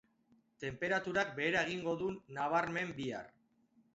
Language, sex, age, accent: Basque, male, 30-39, Mendebalekoa (Araba, Bizkaia, Gipuzkoako mendebaleko herri batzuk)